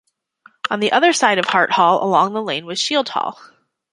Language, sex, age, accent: English, female, 30-39, Canadian English